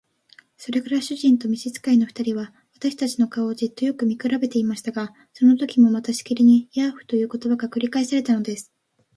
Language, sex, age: Japanese, female, under 19